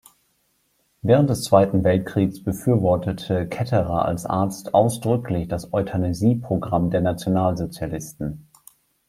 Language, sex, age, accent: German, male, 30-39, Deutschland Deutsch